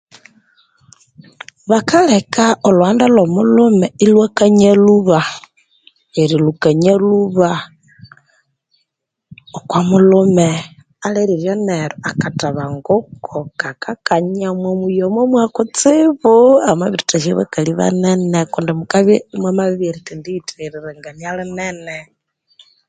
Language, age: Konzo, 19-29